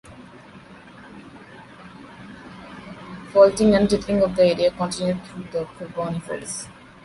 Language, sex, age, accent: English, female, 30-39, India and South Asia (India, Pakistan, Sri Lanka)